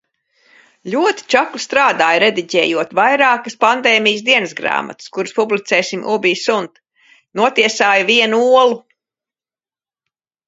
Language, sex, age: Latvian, female, 60-69